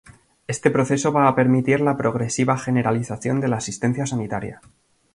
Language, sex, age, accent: Spanish, male, 19-29, España: Centro-Sur peninsular (Madrid, Toledo, Castilla-La Mancha)